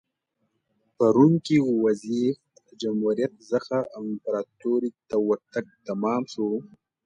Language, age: Pashto, 19-29